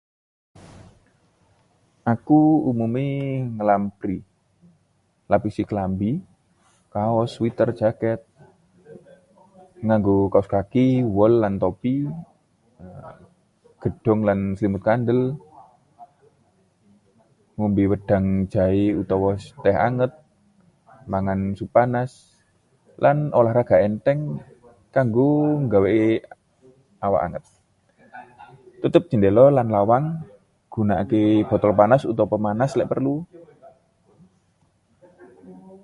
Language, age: Javanese, 30-39